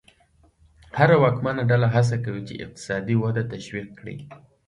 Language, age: Pashto, 19-29